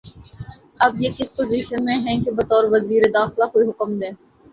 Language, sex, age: Urdu, female, 19-29